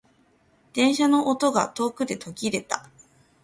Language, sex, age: Japanese, female, 19-29